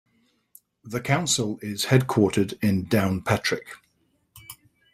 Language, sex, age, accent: English, male, 60-69, England English